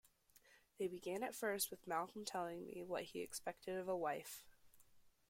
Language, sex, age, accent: English, female, under 19, United States English